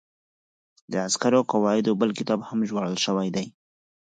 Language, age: Pashto, 30-39